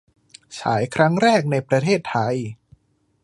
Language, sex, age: Thai, male, 19-29